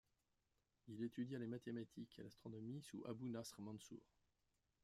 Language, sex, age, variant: French, male, 50-59, Français de métropole